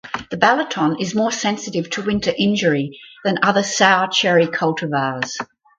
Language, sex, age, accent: English, female, 60-69, Australian English